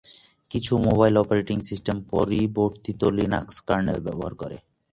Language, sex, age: Bengali, male, 19-29